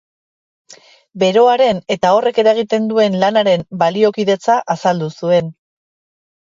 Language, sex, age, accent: Basque, female, 40-49, Erdialdekoa edo Nafarra (Gipuzkoa, Nafarroa)